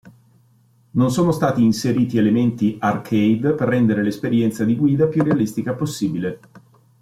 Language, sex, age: Italian, male, 40-49